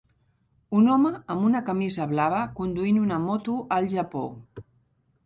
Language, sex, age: Catalan, female, 50-59